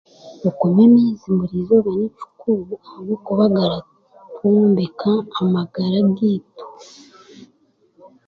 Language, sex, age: Chiga, male, 30-39